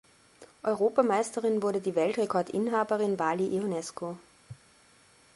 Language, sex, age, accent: German, female, 30-39, Österreichisches Deutsch